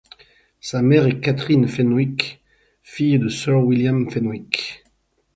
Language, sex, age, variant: French, male, 50-59, Français de métropole